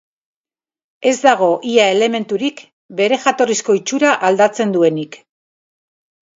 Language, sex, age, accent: Basque, female, 50-59, Mendebalekoa (Araba, Bizkaia, Gipuzkoako mendebaleko herri batzuk)